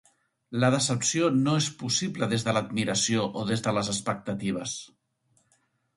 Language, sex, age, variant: Catalan, male, 40-49, Central